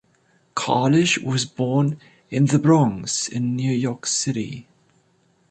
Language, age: English, 30-39